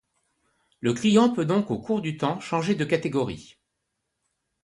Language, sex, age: French, male, 60-69